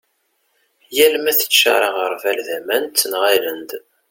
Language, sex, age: Kabyle, male, 30-39